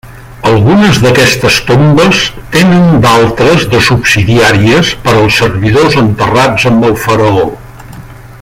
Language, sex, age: Catalan, male, 60-69